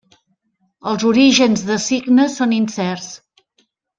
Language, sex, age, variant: Catalan, female, 50-59, Central